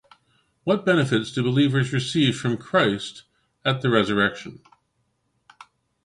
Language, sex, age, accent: English, male, 50-59, Canadian English